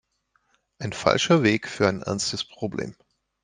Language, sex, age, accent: German, male, 40-49, Österreichisches Deutsch